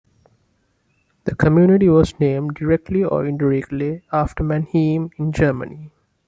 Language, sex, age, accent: English, male, 19-29, India and South Asia (India, Pakistan, Sri Lanka)